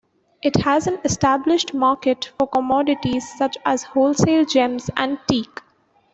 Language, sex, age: English, female, 19-29